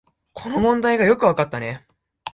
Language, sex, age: Japanese, male, 19-29